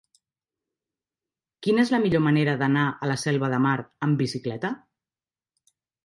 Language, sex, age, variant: Catalan, female, 40-49, Central